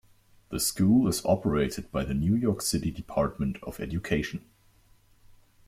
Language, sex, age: English, male, 19-29